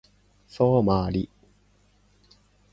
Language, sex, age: Japanese, male, 40-49